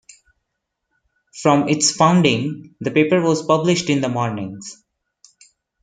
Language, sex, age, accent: English, male, 19-29, India and South Asia (India, Pakistan, Sri Lanka)